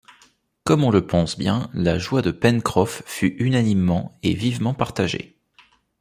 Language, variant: French, Français de métropole